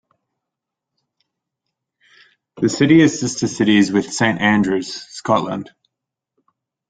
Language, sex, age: English, male, 19-29